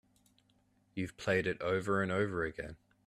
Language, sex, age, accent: English, male, 30-39, Australian English